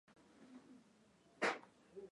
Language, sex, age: Swahili, female, 19-29